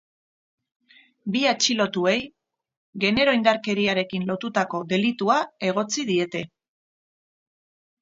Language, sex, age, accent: Basque, female, 50-59, Erdialdekoa edo Nafarra (Gipuzkoa, Nafarroa)